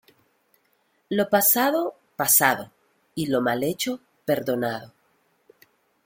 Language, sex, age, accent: Spanish, female, 40-49, América central